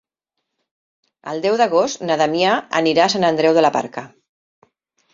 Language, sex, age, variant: Catalan, female, 50-59, Central